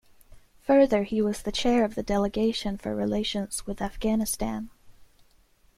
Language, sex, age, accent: English, female, 19-29, United States English